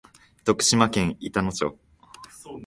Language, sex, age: Japanese, male, 19-29